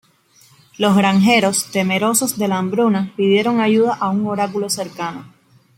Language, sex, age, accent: Spanish, female, 19-29, Caribe: Cuba, Venezuela, Puerto Rico, República Dominicana, Panamá, Colombia caribeña, México caribeño, Costa del golfo de México